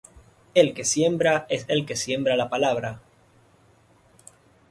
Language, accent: Spanish, América central; Caribe: Cuba, Venezuela, Puerto Rico, República Dominicana, Panamá, Colombia caribeña, México caribeño, Costa del golfo de México